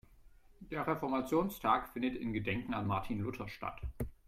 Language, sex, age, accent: German, male, 30-39, Deutschland Deutsch